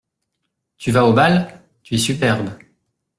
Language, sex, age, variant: French, male, 30-39, Français de métropole